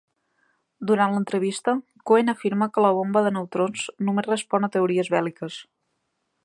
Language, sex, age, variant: Catalan, female, 30-39, Central